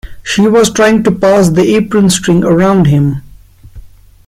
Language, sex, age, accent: English, male, 19-29, India and South Asia (India, Pakistan, Sri Lanka)